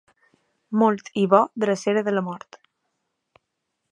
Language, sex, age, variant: Catalan, female, 19-29, Balear